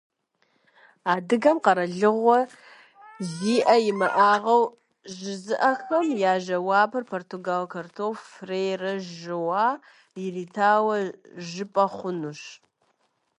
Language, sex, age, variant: Kabardian, female, 30-39, Адыгэбзэ (Къэбэрдей, Кирил, псоми зэдай)